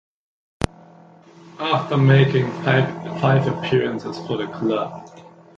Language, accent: English, Irish English